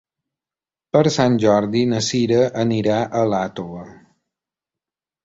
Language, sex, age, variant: Catalan, male, 50-59, Balear